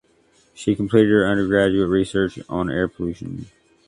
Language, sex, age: English, male, 30-39